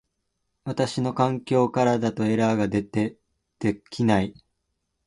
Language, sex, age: Japanese, male, 19-29